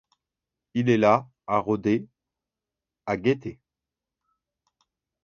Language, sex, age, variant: French, male, 30-39, Français de métropole